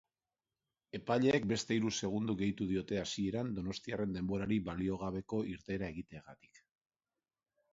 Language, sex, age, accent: Basque, male, 40-49, Erdialdekoa edo Nafarra (Gipuzkoa, Nafarroa)